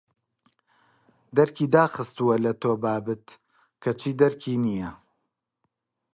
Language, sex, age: Central Kurdish, male, 30-39